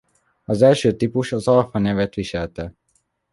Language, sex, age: Hungarian, male, under 19